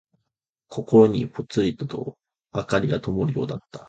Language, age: Japanese, 19-29